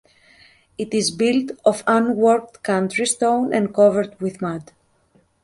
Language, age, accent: English, 30-39, United States English